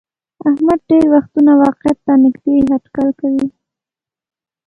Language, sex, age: Pashto, female, 19-29